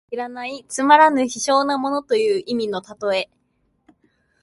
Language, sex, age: Japanese, female, 19-29